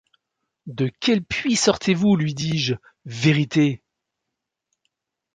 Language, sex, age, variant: French, male, 60-69, Français de métropole